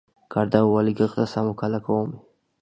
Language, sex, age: Georgian, male, under 19